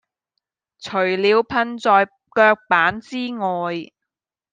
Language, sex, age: Cantonese, female, 19-29